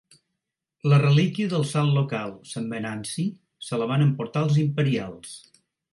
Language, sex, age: Catalan, male, 60-69